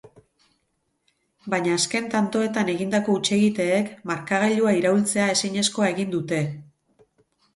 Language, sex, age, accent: Basque, female, 40-49, Mendebalekoa (Araba, Bizkaia, Gipuzkoako mendebaleko herri batzuk)